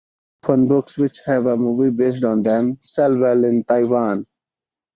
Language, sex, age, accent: English, male, 19-29, India and South Asia (India, Pakistan, Sri Lanka)